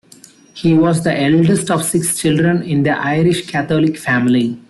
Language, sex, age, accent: English, male, 19-29, India and South Asia (India, Pakistan, Sri Lanka)